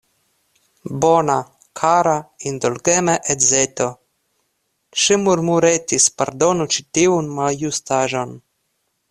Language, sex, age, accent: Esperanto, male, 19-29, Internacia